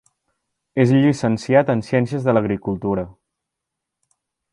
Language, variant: Catalan, Central